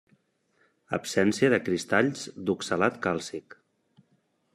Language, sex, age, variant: Catalan, male, 40-49, Nord-Occidental